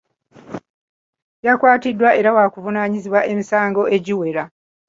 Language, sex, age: Ganda, female, 50-59